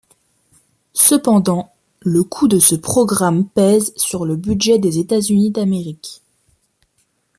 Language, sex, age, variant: French, female, 19-29, Français de métropole